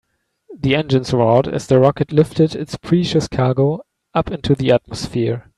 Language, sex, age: English, male, 19-29